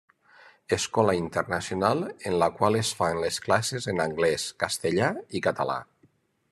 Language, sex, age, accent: Catalan, male, 50-59, valencià